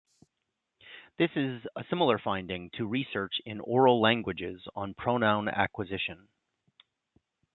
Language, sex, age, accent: English, male, 40-49, Canadian English